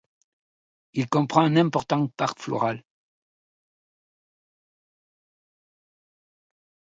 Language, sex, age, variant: French, male, 60-69, Français de métropole